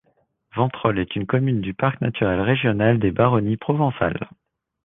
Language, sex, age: French, male, 30-39